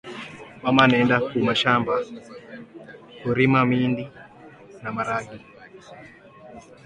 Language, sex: Swahili, male